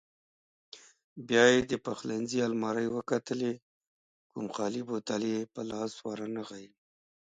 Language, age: Pashto, 30-39